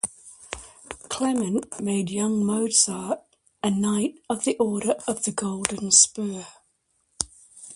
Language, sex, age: English, female, 60-69